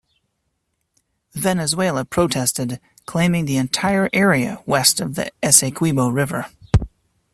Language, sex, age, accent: English, male, 30-39, United States English